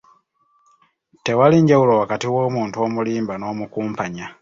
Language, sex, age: Ganda, male, 19-29